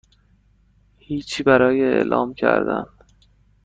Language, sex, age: Persian, male, 19-29